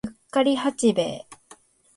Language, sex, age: Japanese, female, 19-29